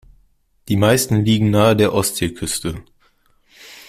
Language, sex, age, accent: German, male, under 19, Deutschland Deutsch